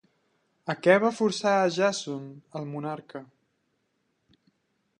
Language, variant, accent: Catalan, Central, central